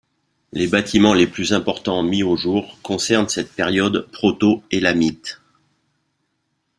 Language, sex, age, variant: French, male, 40-49, Français de métropole